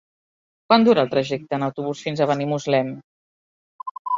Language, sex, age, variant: Catalan, female, 40-49, Central